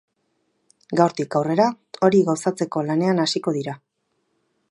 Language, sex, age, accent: Basque, female, 40-49, Erdialdekoa edo Nafarra (Gipuzkoa, Nafarroa)